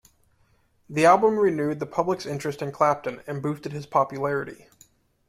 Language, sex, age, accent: English, male, 30-39, United States English